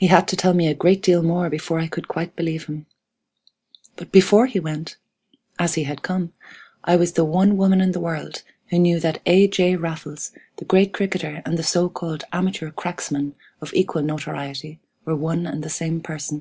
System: none